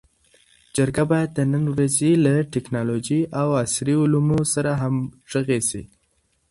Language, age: Pashto, under 19